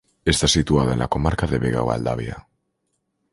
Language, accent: Spanish, España: Norte peninsular (Asturias, Castilla y León, Cantabria, País Vasco, Navarra, Aragón, La Rioja, Guadalajara, Cuenca)